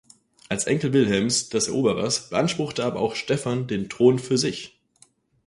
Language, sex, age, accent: German, male, 19-29, Deutschland Deutsch